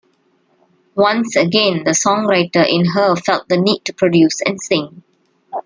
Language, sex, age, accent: English, female, 30-39, Malaysian English